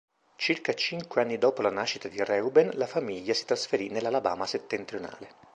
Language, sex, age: Italian, male, 50-59